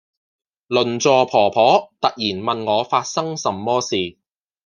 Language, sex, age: Cantonese, male, 40-49